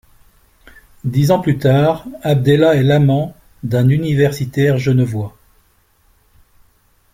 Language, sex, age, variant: French, male, 60-69, Français de métropole